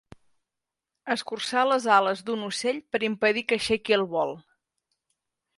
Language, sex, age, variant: Catalan, female, 40-49, Central